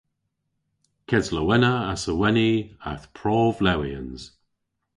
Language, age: Cornish, 50-59